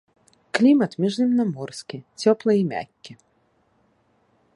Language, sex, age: Belarusian, female, 30-39